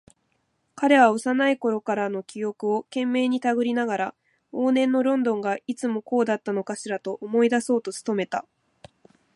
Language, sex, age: Japanese, female, 19-29